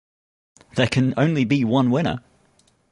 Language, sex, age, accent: English, male, 30-39, England English